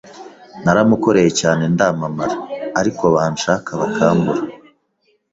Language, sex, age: Kinyarwanda, male, 19-29